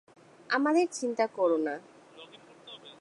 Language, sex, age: Bengali, female, 19-29